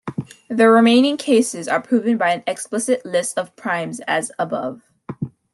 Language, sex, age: English, female, under 19